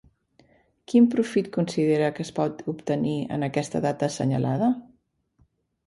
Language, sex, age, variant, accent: Catalan, female, 60-69, Central, central